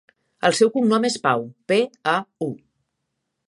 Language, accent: Catalan, central; nord-occidental